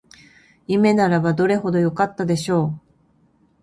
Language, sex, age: Japanese, female, 50-59